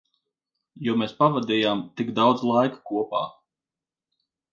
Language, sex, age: Latvian, male, 30-39